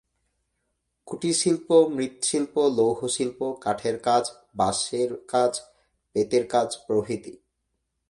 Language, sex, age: Bengali, male, 19-29